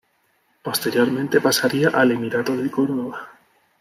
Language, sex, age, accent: Spanish, male, 30-39, España: Sur peninsular (Andalucia, Extremadura, Murcia)